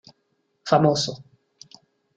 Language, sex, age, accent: Spanish, male, 40-49, Rioplatense: Argentina, Uruguay, este de Bolivia, Paraguay